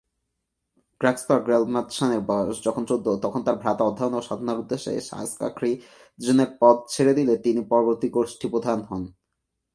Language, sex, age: Bengali, male, 19-29